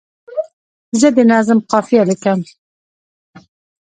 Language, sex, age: Pashto, female, 19-29